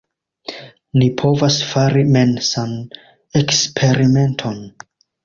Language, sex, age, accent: Esperanto, male, 19-29, Internacia